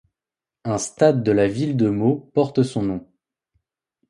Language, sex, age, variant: French, male, 19-29, Français de métropole